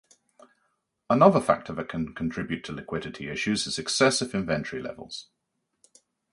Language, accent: English, England English